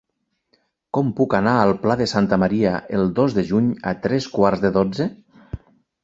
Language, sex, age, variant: Catalan, male, 40-49, Nord-Occidental